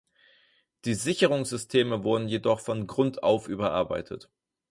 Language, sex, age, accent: German, male, 19-29, Deutschland Deutsch